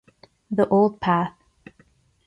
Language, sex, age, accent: English, female, 19-29, Canadian English